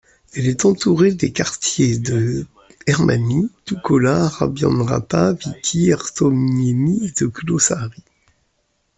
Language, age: French, 50-59